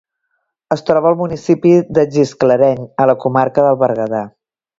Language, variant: Catalan, Septentrional